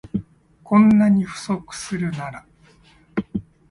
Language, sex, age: Japanese, male, 30-39